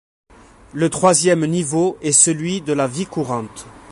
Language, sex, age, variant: French, male, 40-49, Français de métropole